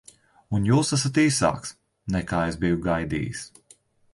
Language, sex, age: Latvian, male, 30-39